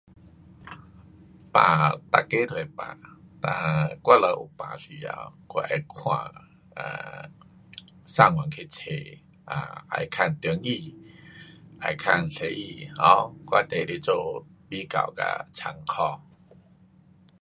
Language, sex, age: Pu-Xian Chinese, male, 50-59